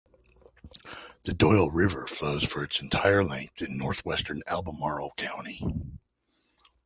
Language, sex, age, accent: English, male, 40-49, United States English